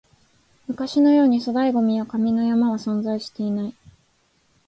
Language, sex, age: Japanese, female, 19-29